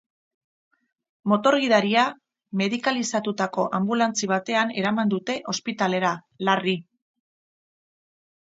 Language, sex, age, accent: Basque, female, 50-59, Erdialdekoa edo Nafarra (Gipuzkoa, Nafarroa)